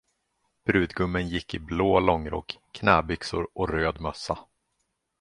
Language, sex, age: Swedish, male, 30-39